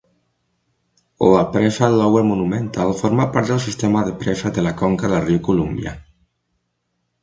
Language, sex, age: Catalan, male, 19-29